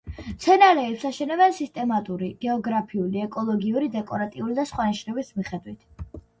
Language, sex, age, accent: Georgian, female, under 19, მშვიდი